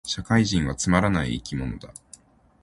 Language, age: Japanese, 19-29